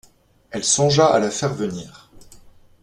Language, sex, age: French, male, 30-39